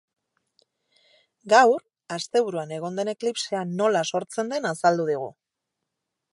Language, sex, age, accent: Basque, female, 30-39, Erdialdekoa edo Nafarra (Gipuzkoa, Nafarroa)